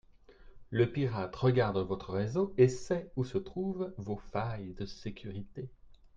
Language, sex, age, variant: French, male, 30-39, Français de métropole